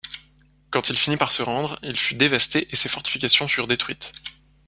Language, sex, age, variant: French, male, 30-39, Français de métropole